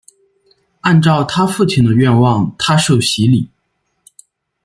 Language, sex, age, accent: Chinese, male, 19-29, 出生地：山西省